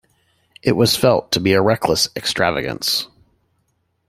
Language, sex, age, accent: English, male, 50-59, United States English